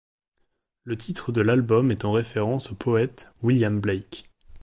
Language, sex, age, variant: French, male, 19-29, Français de métropole